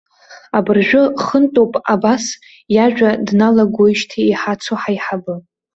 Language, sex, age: Abkhazian, female, 19-29